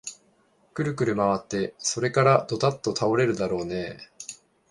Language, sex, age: Japanese, male, 19-29